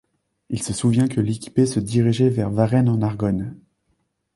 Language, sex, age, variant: French, male, 19-29, Français de métropole